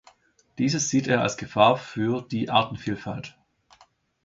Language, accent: German, Deutschland Deutsch